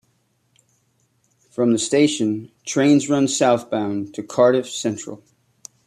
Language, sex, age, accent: English, male, 40-49, United States English